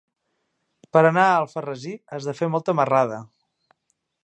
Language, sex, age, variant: Catalan, male, 30-39, Central